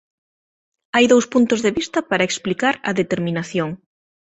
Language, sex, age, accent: Galician, female, 19-29, Normativo (estándar)